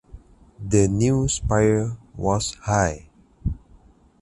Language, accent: English, Malaysian English